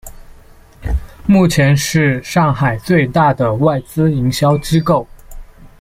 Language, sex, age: Chinese, male, 19-29